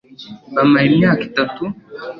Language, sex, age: Kinyarwanda, male, under 19